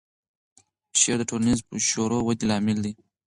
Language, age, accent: Pashto, 19-29, کندهاری لهجه